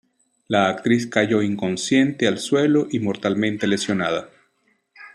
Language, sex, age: Spanish, male, 50-59